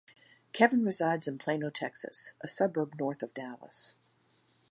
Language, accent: English, United States English